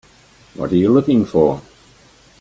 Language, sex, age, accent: English, male, 80-89, Australian English